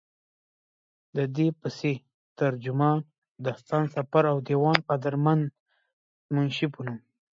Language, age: Pashto, 19-29